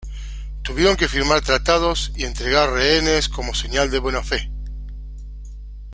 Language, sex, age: Spanish, male, 50-59